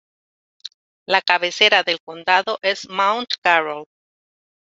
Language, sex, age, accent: Spanish, female, 50-59, América central